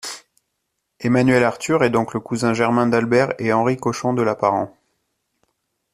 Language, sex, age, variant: French, male, 30-39, Français de métropole